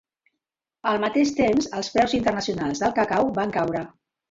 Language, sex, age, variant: Catalan, female, 60-69, Central